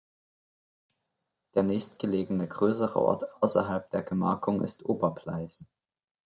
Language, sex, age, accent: German, male, under 19, Deutschland Deutsch